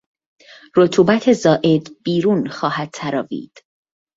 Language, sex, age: Persian, female, 19-29